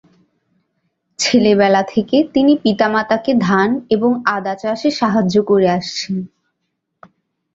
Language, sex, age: Bengali, female, under 19